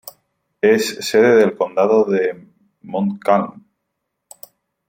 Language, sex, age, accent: Spanish, male, 30-39, España: Sur peninsular (Andalucia, Extremadura, Murcia)